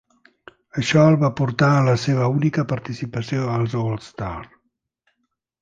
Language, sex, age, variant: Catalan, male, 60-69, Central